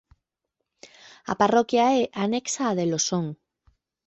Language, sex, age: Galician, female, 30-39